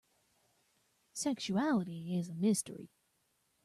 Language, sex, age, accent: English, female, 30-39, United States English